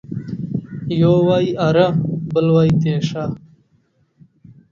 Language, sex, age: Pashto, male, 19-29